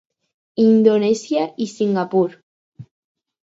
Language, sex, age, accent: Catalan, female, under 19, aprenent (recent, des del castellà)